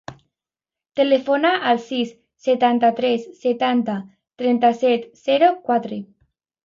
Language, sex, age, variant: Catalan, female, under 19, Alacantí